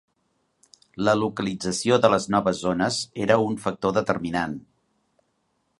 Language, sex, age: Catalan, male, 60-69